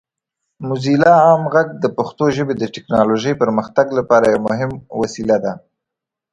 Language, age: Pashto, 19-29